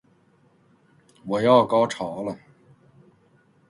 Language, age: Chinese, 30-39